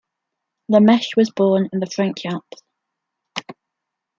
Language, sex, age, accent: English, female, 19-29, England English